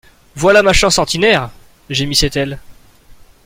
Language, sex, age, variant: French, male, 19-29, Français de métropole